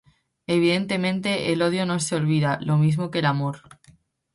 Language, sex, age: Spanish, female, 19-29